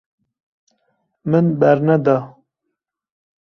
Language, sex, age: Kurdish, male, 30-39